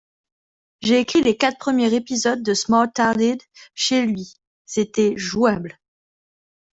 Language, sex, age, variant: French, female, 30-39, Français de métropole